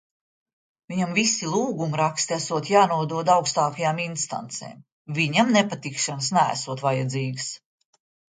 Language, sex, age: Latvian, female, 60-69